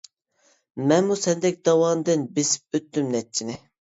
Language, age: Uyghur, 19-29